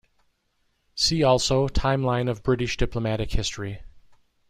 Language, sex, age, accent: English, male, 50-59, United States English